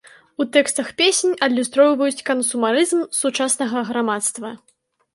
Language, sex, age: Belarusian, female, 19-29